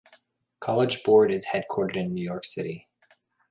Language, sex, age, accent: English, male, 30-39, United States English